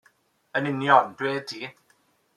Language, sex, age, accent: Welsh, male, 19-29, Y Deyrnas Unedig Cymraeg